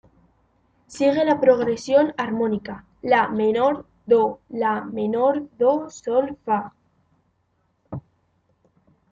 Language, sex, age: Spanish, female, under 19